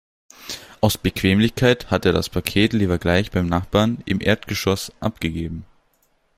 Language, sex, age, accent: German, male, 19-29, Österreichisches Deutsch